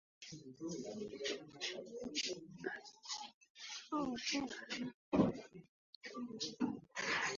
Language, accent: English, United States English